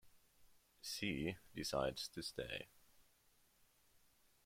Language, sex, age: English, male, 19-29